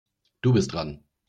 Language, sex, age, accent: German, male, 40-49, Deutschland Deutsch